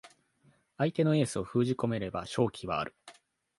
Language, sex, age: Japanese, male, 19-29